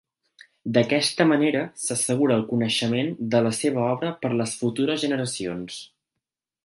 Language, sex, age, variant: Catalan, male, 19-29, Central